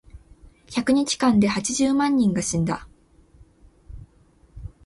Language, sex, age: Japanese, female, 19-29